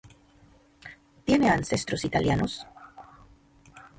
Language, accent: Spanish, México